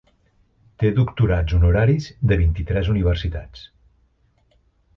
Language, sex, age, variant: Catalan, male, 50-59, Central